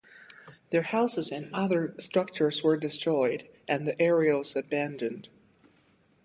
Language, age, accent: English, 19-29, United States English